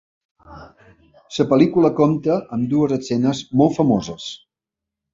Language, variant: Catalan, Balear